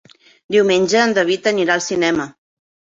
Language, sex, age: Catalan, female, 50-59